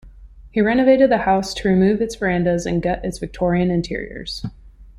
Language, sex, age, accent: English, female, 30-39, United States English